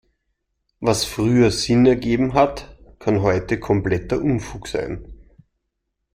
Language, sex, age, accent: German, male, 30-39, Österreichisches Deutsch